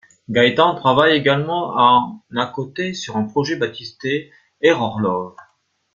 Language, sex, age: French, male, 50-59